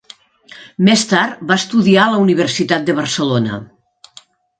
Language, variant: Catalan, Nord-Occidental